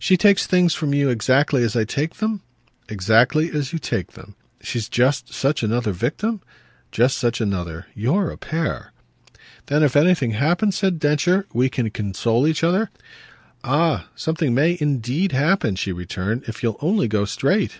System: none